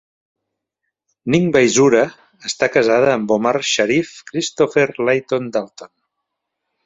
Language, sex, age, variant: Catalan, male, 60-69, Central